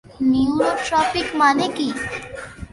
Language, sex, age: Bengali, female, under 19